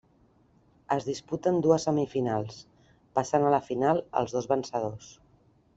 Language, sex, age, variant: Catalan, female, 50-59, Central